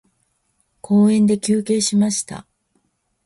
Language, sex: Japanese, female